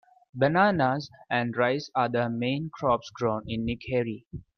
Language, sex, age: English, male, 19-29